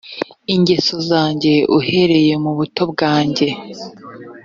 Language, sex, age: Kinyarwanda, female, 30-39